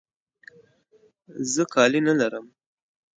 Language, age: Pashto, 19-29